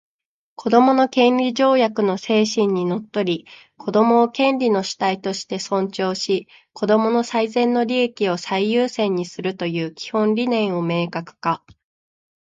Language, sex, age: Japanese, female, 19-29